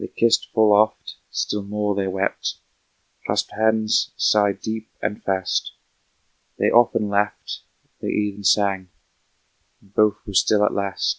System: none